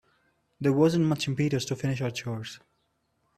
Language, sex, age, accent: English, male, 19-29, India and South Asia (India, Pakistan, Sri Lanka)